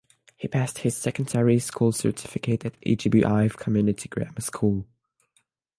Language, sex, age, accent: English, male, under 19, french accent